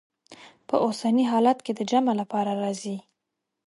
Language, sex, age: Pashto, female, 19-29